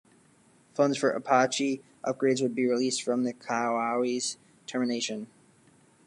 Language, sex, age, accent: English, male, 19-29, United States English